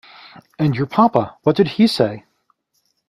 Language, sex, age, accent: English, male, 40-49, United States English